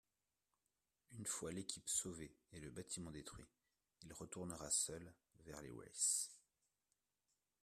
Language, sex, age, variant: French, male, 30-39, Français de métropole